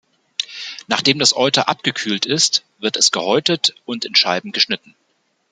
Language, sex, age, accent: German, male, 40-49, Deutschland Deutsch